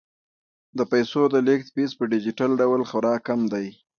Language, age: Pashto, 30-39